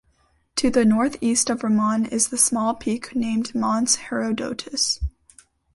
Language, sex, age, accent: English, female, under 19, United States English